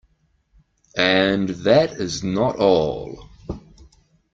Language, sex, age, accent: English, male, 40-49, New Zealand English